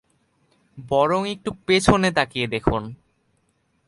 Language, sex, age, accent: Bengali, male, under 19, প্রমিত